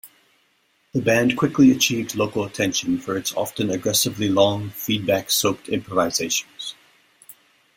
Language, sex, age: English, male, 40-49